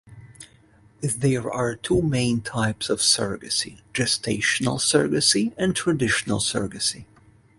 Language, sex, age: English, male, 40-49